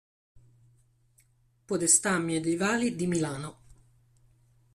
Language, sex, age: Italian, male, 30-39